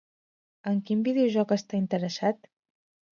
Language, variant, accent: Catalan, Central, central